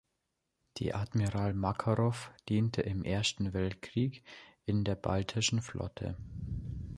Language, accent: German, Deutschland Deutsch